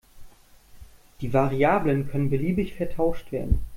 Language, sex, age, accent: German, male, 30-39, Deutschland Deutsch